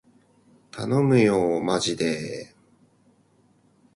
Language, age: Japanese, 30-39